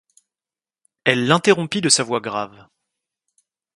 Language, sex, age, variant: French, male, 19-29, Français de métropole